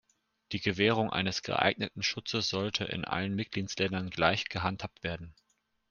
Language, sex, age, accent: German, male, 19-29, Deutschland Deutsch